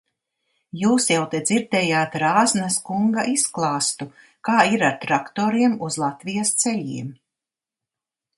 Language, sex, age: Latvian, female, 60-69